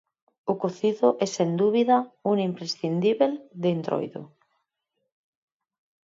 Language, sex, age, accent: Galician, female, 30-39, Normativo (estándar)